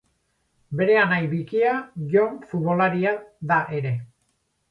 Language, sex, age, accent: Basque, male, 50-59, Mendebalekoa (Araba, Bizkaia, Gipuzkoako mendebaleko herri batzuk)